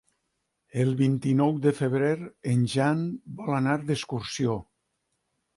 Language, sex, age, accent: Catalan, male, 60-69, valencià